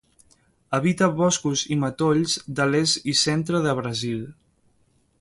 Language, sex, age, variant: Catalan, male, 19-29, Central